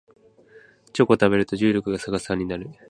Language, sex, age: Japanese, male, 19-29